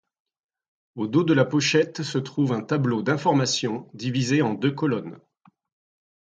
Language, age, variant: French, 50-59, Français de métropole